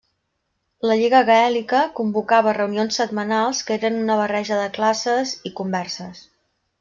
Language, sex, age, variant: Catalan, female, 50-59, Central